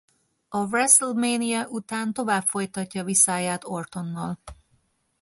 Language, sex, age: Hungarian, female, 40-49